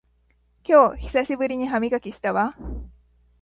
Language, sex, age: Japanese, female, 19-29